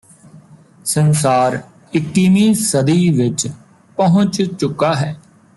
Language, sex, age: Punjabi, male, 30-39